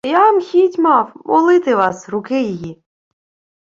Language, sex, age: Ukrainian, female, 19-29